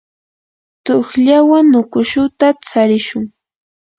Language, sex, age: Yanahuanca Pasco Quechua, female, 30-39